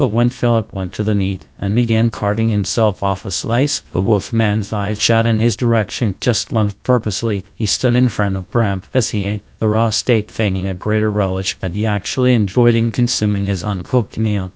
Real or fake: fake